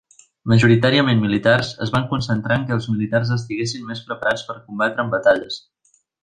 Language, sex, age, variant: Catalan, male, 19-29, Central